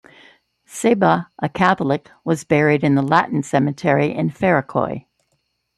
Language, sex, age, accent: English, female, 60-69, United States English